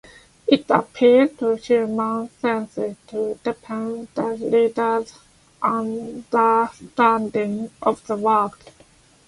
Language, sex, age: English, female, 30-39